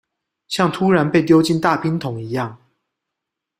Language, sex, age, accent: Chinese, male, 30-39, 出生地：高雄市